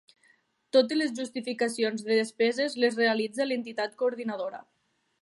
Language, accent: Catalan, Tortosí